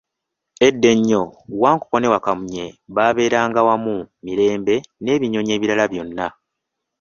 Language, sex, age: Ganda, male, 19-29